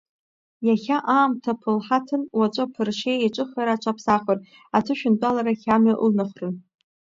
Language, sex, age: Abkhazian, female, under 19